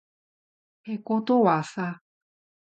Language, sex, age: Japanese, female, 40-49